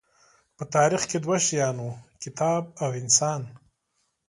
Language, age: Pashto, 30-39